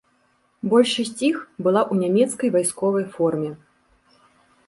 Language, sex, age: Belarusian, female, 30-39